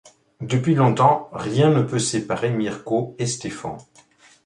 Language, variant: French, Français de métropole